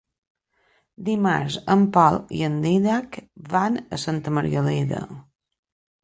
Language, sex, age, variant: Catalan, female, 50-59, Balear